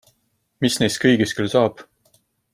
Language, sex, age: Estonian, male, 19-29